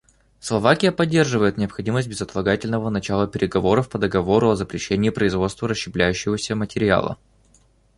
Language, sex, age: Russian, male, 19-29